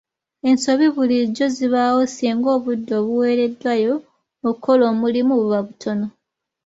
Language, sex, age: Ganda, female, 19-29